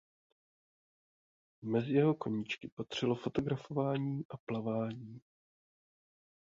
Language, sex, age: Czech, male, 30-39